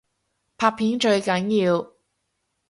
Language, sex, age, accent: Cantonese, female, 30-39, 广州音